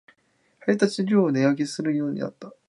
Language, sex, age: Japanese, male, 19-29